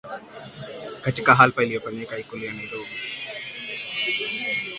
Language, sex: Swahili, male